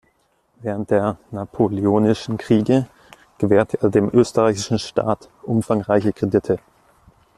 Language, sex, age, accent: German, male, 19-29, Deutschland Deutsch